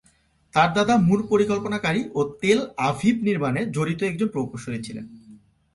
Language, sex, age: Bengali, male, 19-29